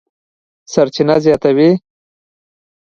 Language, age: Pashto, under 19